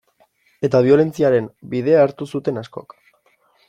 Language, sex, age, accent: Basque, male, 19-29, Erdialdekoa edo Nafarra (Gipuzkoa, Nafarroa)